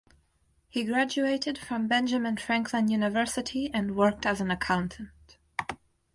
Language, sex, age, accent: English, female, under 19, United States English